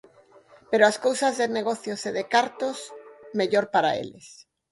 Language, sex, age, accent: Galician, female, 50-59, Normativo (estándar)